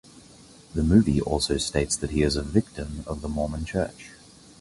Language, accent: English, Australian English